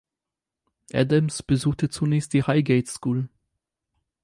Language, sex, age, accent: German, male, 19-29, Deutschland Deutsch